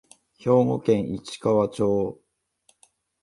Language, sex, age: Japanese, male, 40-49